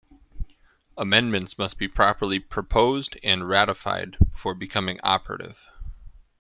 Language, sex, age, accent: English, male, 19-29, United States English